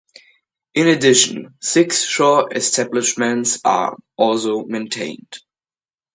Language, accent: English, Australian English